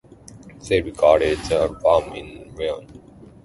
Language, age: English, under 19